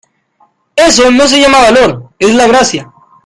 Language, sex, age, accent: Spanish, male, under 19, Andino-Pacífico: Colombia, Perú, Ecuador, oeste de Bolivia y Venezuela andina